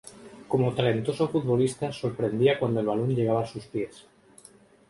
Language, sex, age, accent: Spanish, male, 30-39, España: Norte peninsular (Asturias, Castilla y León, Cantabria, País Vasco, Navarra, Aragón, La Rioja, Guadalajara, Cuenca)